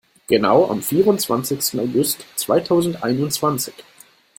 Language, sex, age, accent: German, male, under 19, Deutschland Deutsch